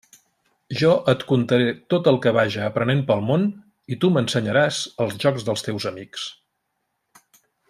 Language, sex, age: Catalan, male, 50-59